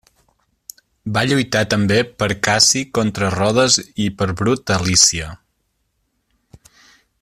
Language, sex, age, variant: Catalan, male, 19-29, Central